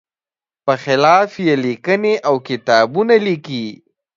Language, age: Pashto, 19-29